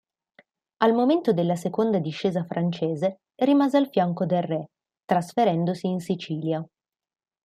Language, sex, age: Italian, female, 19-29